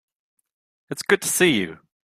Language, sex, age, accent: English, male, 19-29, United States English